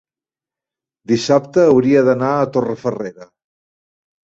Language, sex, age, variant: Catalan, male, 70-79, Central